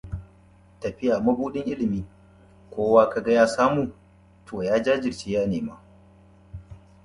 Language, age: English, 30-39